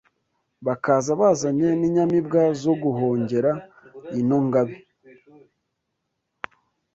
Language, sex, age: Kinyarwanda, male, 19-29